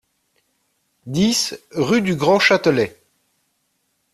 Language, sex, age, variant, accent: French, male, 30-39, Français d'Europe, Français de Belgique